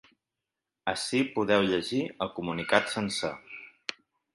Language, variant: Catalan, Central